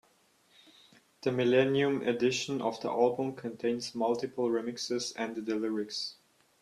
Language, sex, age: English, male, 19-29